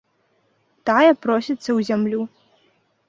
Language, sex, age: Belarusian, female, under 19